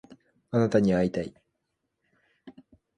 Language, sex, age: Japanese, male, 19-29